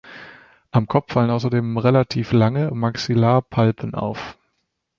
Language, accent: German, Deutschland Deutsch